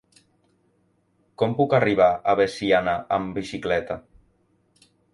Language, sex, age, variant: Catalan, male, under 19, Central